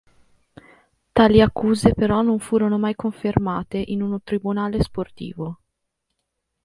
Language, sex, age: Italian, female, 30-39